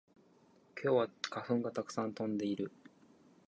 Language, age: Japanese, 19-29